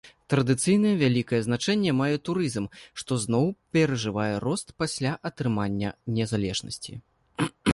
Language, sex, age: Belarusian, male, 30-39